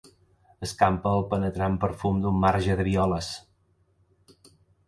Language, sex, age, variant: Catalan, male, 30-39, Central